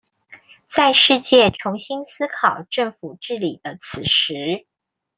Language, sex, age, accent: Chinese, female, 40-49, 出生地：臺中市